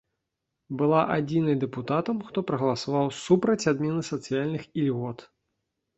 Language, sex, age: Belarusian, male, 19-29